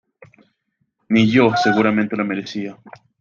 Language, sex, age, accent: Spanish, male, 19-29, Andino-Pacífico: Colombia, Perú, Ecuador, oeste de Bolivia y Venezuela andina